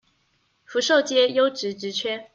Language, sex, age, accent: Chinese, female, 19-29, 出生地：臺北市